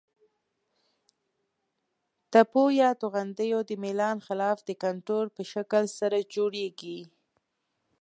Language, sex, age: Pashto, female, 19-29